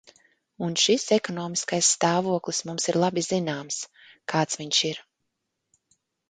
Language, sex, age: Latvian, female, 30-39